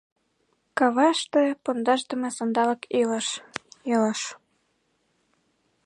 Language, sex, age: Mari, female, 19-29